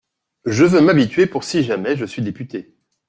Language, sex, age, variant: French, male, 40-49, Français de métropole